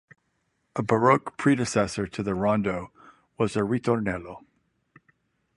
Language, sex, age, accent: English, male, 60-69, United States English